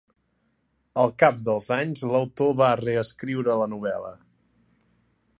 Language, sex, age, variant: Catalan, male, 19-29, Central